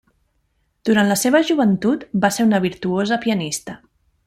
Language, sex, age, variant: Catalan, female, 30-39, Central